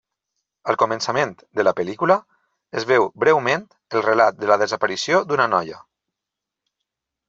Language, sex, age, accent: Catalan, male, 50-59, valencià